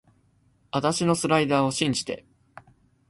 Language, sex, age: Japanese, male, 19-29